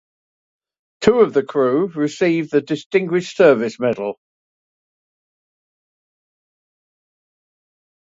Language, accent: English, England English